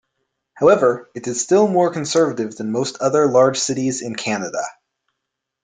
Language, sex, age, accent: English, male, 19-29, United States English